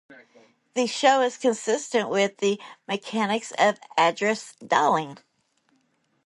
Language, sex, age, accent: English, female, 40-49, United States English